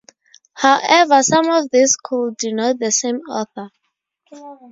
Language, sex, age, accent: English, female, 19-29, Southern African (South Africa, Zimbabwe, Namibia)